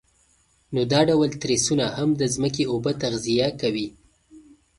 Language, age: Pashto, 19-29